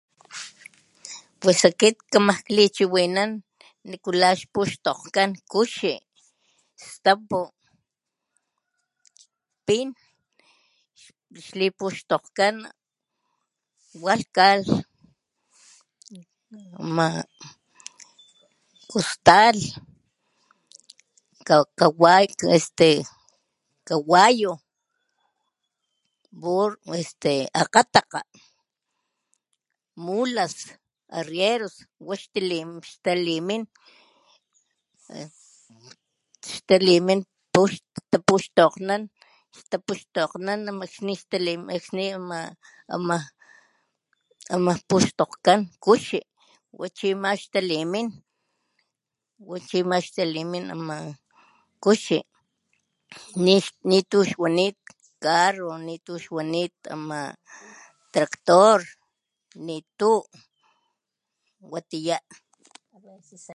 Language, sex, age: Papantla Totonac, male, 60-69